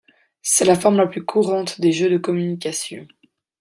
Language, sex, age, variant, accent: French, female, 19-29, Français d'Europe, Français de Suisse